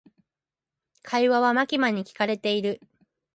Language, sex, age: Japanese, female, 19-29